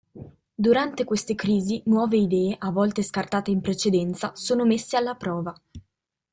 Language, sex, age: Italian, female, 19-29